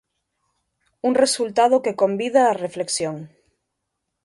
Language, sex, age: Galician, female, 30-39